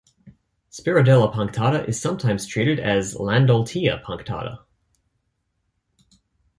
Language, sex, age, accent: English, male, 19-29, Australian English